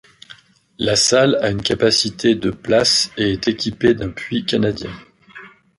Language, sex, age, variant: French, male, 40-49, Français de métropole